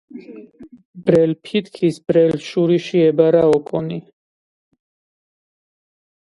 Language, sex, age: Georgian, male, 40-49